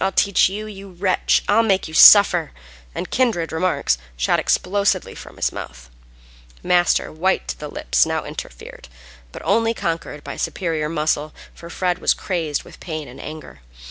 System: none